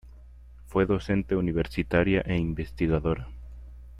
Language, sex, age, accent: Spanish, male, 19-29, México